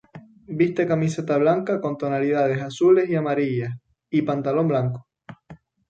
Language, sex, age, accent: Spanish, male, 19-29, España: Islas Canarias